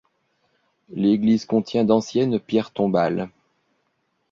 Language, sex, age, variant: French, male, 50-59, Français de métropole